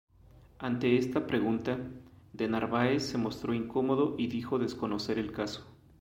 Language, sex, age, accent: Spanish, male, 30-39, México